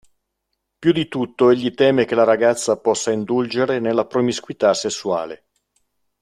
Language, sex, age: Italian, male, 50-59